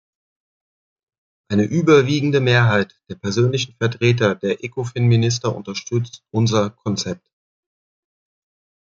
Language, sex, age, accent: German, male, 40-49, Deutschland Deutsch